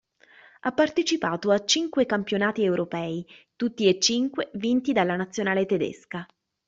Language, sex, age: Italian, female, 30-39